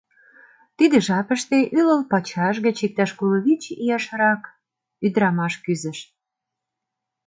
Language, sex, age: Mari, female, 30-39